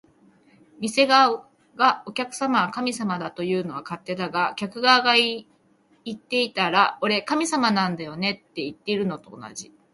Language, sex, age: Japanese, female, 30-39